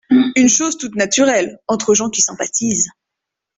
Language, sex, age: French, female, 19-29